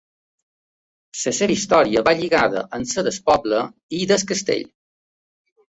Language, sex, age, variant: Catalan, male, 50-59, Balear